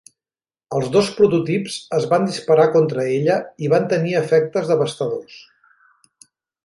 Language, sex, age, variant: Catalan, male, 40-49, Central